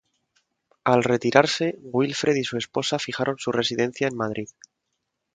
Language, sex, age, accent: Spanish, male, 19-29, España: Centro-Sur peninsular (Madrid, Toledo, Castilla-La Mancha)